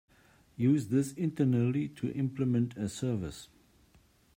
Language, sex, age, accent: English, male, 60-69, Southern African (South Africa, Zimbabwe, Namibia)